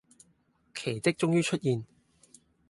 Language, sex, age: Cantonese, male, 19-29